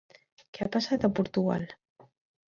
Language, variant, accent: Catalan, Central, central